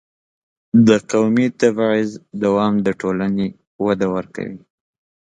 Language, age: Pashto, 19-29